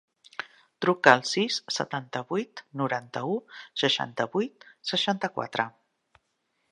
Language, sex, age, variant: Catalan, female, 50-59, Central